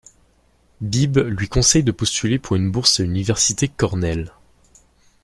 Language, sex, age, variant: French, male, under 19, Français de métropole